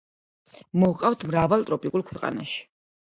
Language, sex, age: Georgian, female, 40-49